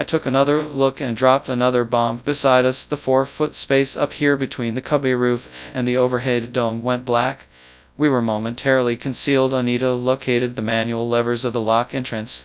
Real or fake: fake